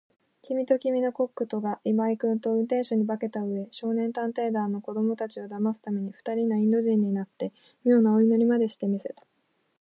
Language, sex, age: Japanese, female, 19-29